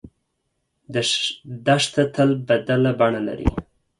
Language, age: Pashto, 30-39